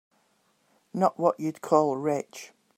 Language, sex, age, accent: English, female, 50-59, England English